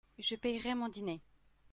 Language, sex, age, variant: French, female, 30-39, Français de métropole